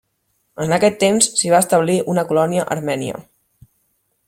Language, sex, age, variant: Catalan, female, 19-29, Central